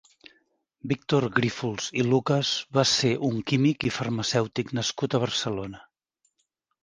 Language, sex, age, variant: Catalan, male, 50-59, Central